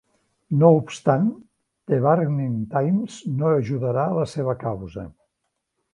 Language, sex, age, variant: Catalan, male, 60-69, Central